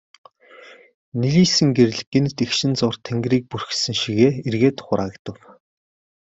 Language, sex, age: Mongolian, male, 30-39